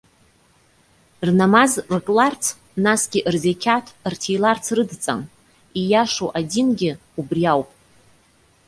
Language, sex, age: Abkhazian, female, 30-39